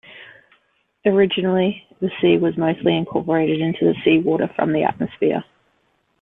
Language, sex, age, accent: English, female, 40-49, Australian English